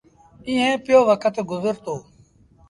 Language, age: Sindhi Bhil, 40-49